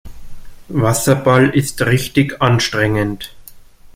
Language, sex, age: German, male, 19-29